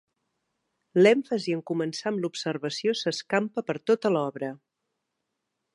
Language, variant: Catalan, Central